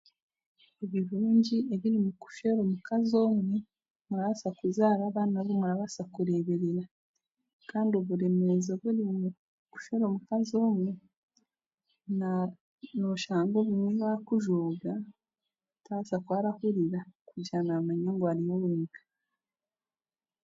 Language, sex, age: Chiga, female, 19-29